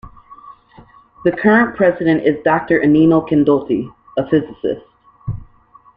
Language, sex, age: English, female, 19-29